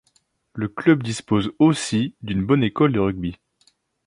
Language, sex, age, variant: French, male, 19-29, Français de métropole